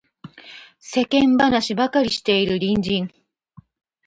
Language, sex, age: Japanese, female, 40-49